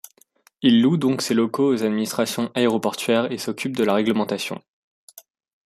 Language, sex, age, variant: French, male, 19-29, Français de métropole